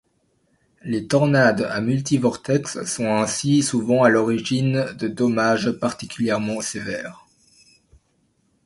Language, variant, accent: French, Français d'Europe, Français de Belgique